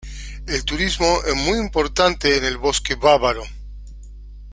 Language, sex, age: Spanish, male, 50-59